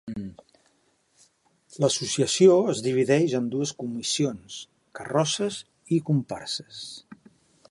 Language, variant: Catalan, Central